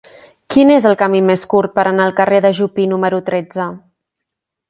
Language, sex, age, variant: Catalan, female, 19-29, Central